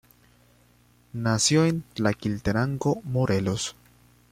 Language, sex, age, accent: Spanish, male, 19-29, Andino-Pacífico: Colombia, Perú, Ecuador, oeste de Bolivia y Venezuela andina